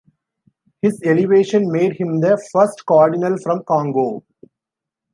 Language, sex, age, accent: English, male, 19-29, India and South Asia (India, Pakistan, Sri Lanka)